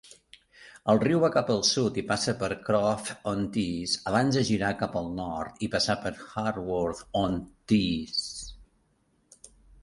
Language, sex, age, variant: Catalan, male, 50-59, Central